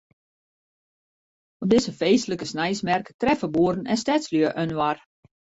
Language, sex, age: Western Frisian, female, 50-59